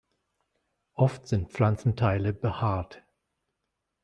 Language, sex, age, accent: German, male, 40-49, Deutschland Deutsch